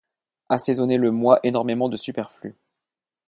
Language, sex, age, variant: French, male, 30-39, Français de métropole